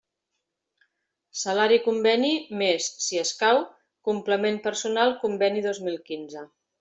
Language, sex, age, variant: Catalan, female, 50-59, Central